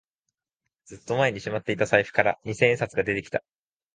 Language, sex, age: Japanese, male, 19-29